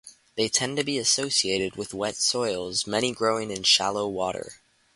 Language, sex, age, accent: English, male, under 19, Canadian English